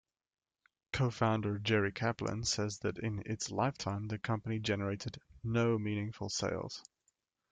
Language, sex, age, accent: English, male, 19-29, United States English